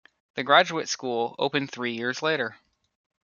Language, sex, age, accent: English, male, under 19, United States English